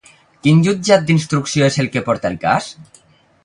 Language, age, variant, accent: Catalan, under 19, Valencià septentrional, valencià